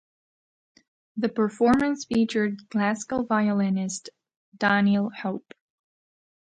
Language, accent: English, United States English